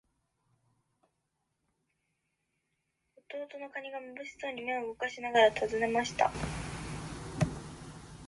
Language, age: Japanese, 19-29